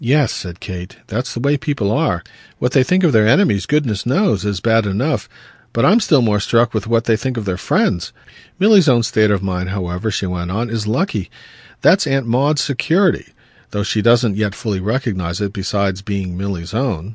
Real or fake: real